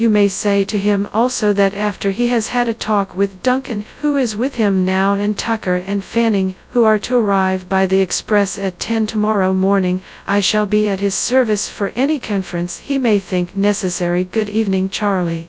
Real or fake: fake